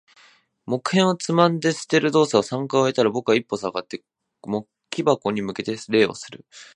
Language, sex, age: Japanese, male, 19-29